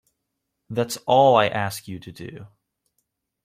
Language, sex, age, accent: English, male, 19-29, United States English